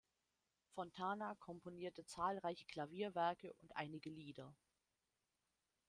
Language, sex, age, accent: German, female, 30-39, Deutschland Deutsch